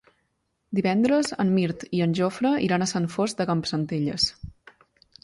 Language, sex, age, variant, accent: Catalan, female, 19-29, Central, central